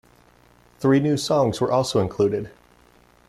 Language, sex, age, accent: English, male, 40-49, United States English